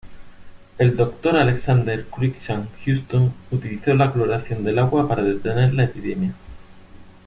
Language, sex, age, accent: Spanish, male, 40-49, España: Sur peninsular (Andalucia, Extremadura, Murcia)